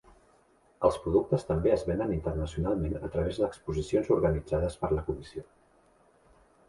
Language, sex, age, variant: Catalan, male, 40-49, Central